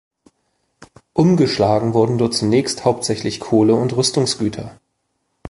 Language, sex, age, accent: German, male, 19-29, Deutschland Deutsch